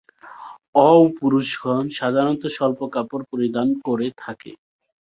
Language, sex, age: Bengali, male, 19-29